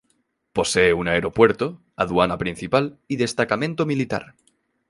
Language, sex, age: Spanish, male, 19-29